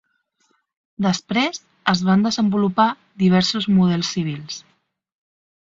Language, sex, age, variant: Catalan, female, 19-29, Central